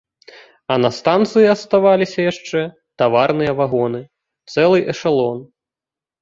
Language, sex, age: Belarusian, male, 30-39